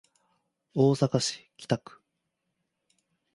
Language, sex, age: Japanese, male, 30-39